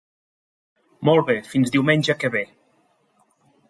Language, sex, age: Catalan, male, 40-49